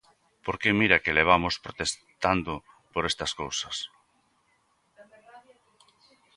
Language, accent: Galician, Normativo (estándar)